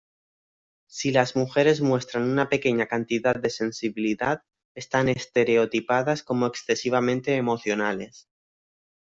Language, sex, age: Spanish, male, 19-29